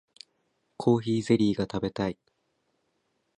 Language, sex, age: Japanese, male, 19-29